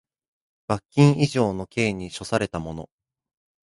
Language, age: Japanese, 19-29